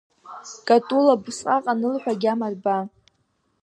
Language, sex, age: Abkhazian, female, under 19